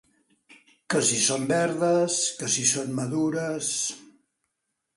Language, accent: Catalan, Barceloní